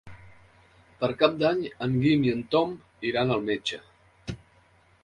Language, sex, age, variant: Catalan, male, 50-59, Central